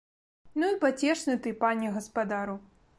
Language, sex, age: Belarusian, female, 19-29